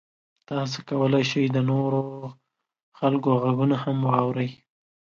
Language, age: Pashto, 19-29